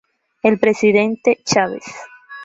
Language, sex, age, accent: Spanish, female, 19-29, Andino-Pacífico: Colombia, Perú, Ecuador, oeste de Bolivia y Venezuela andina